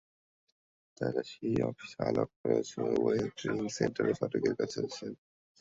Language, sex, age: Bengali, male, 19-29